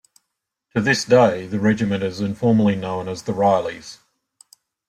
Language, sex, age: English, male, 50-59